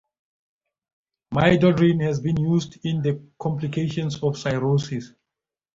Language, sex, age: English, male, 50-59